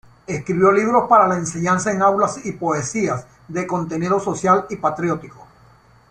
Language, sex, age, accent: Spanish, male, 60-69, Caribe: Cuba, Venezuela, Puerto Rico, República Dominicana, Panamá, Colombia caribeña, México caribeño, Costa del golfo de México